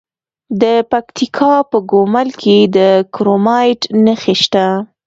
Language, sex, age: Pashto, female, 19-29